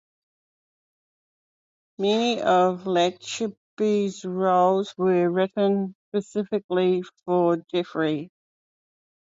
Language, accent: English, New Zealand English